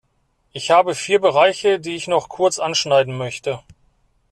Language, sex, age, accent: German, male, 40-49, Deutschland Deutsch